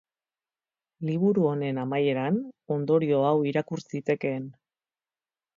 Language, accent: Basque, Erdialdekoa edo Nafarra (Gipuzkoa, Nafarroa)